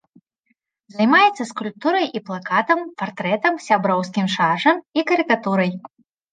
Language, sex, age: Belarusian, female, 19-29